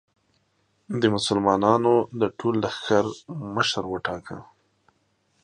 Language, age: Pashto, 30-39